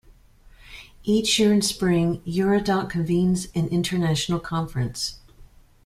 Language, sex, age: English, female, 40-49